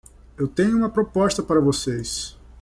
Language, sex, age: Portuguese, male, 19-29